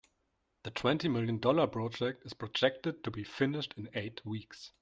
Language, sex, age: English, male, 30-39